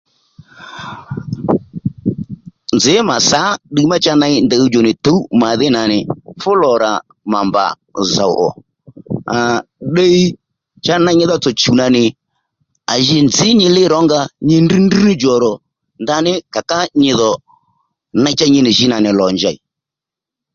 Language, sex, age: Lendu, male, 60-69